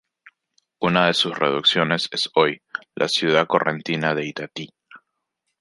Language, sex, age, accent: Spanish, male, 19-29, Andino-Pacífico: Colombia, Perú, Ecuador, oeste de Bolivia y Venezuela andina